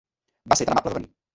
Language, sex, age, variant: Catalan, male, 30-39, Central